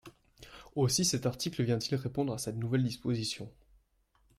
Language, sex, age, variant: French, male, 19-29, Français de métropole